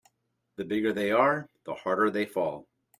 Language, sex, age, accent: English, male, 50-59, United States English